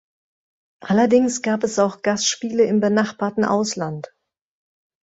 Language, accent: German, Deutschland Deutsch